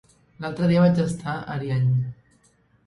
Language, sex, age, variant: Catalan, female, 30-39, Central